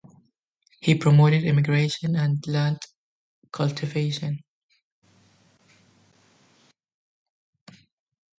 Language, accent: English, United States English